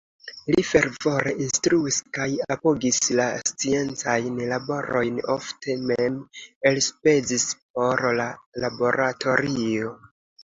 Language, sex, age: Esperanto, male, 19-29